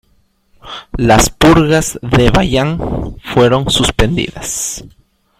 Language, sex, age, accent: Spanish, male, 40-49, Andino-Pacífico: Colombia, Perú, Ecuador, oeste de Bolivia y Venezuela andina